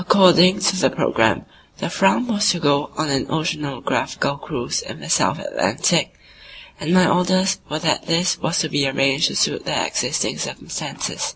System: none